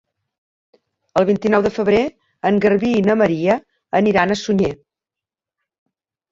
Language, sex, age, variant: Catalan, female, 50-59, Septentrional